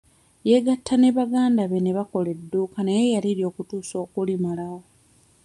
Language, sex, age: Ganda, female, 30-39